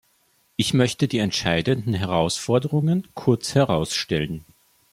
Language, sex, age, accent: German, male, 19-29, Österreichisches Deutsch